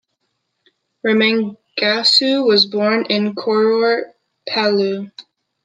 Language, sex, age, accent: English, male, 19-29, United States English